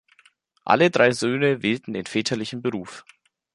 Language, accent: German, Deutschland Deutsch